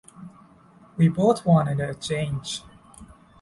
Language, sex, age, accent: English, male, 19-29, India and South Asia (India, Pakistan, Sri Lanka)